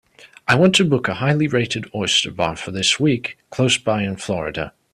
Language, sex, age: English, male, 19-29